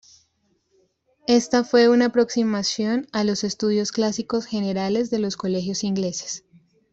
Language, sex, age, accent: Spanish, female, 19-29, Caribe: Cuba, Venezuela, Puerto Rico, República Dominicana, Panamá, Colombia caribeña, México caribeño, Costa del golfo de México